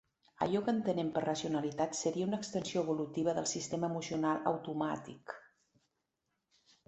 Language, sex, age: Catalan, female, 50-59